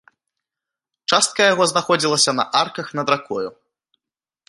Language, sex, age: Belarusian, male, 19-29